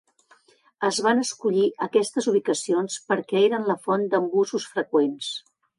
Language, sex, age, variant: Catalan, female, 50-59, Central